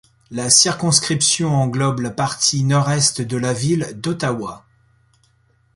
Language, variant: French, Français de métropole